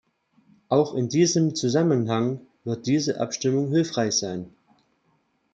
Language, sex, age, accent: German, male, 40-49, Deutschland Deutsch